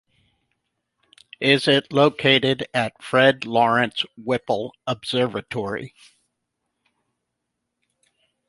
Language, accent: English, United States English